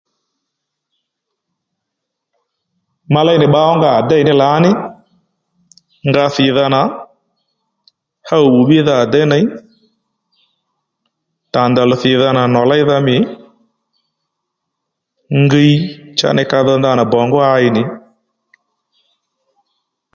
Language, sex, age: Lendu, male, 40-49